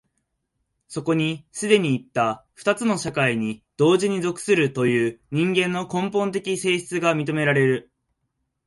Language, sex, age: Japanese, male, 19-29